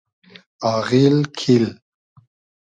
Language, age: Hazaragi, 30-39